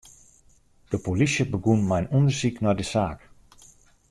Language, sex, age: Western Frisian, male, 50-59